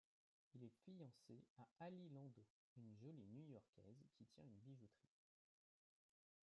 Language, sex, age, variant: French, male, 30-39, Français de métropole